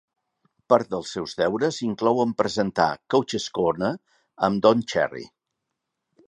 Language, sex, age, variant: Catalan, male, 60-69, Central